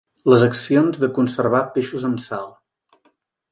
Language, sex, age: Catalan, male, 40-49